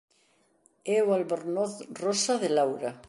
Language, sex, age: Galician, female, 60-69